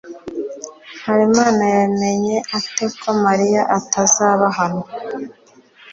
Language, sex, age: Kinyarwanda, female, 19-29